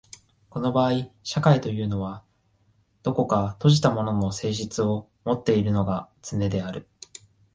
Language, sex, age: Japanese, male, 19-29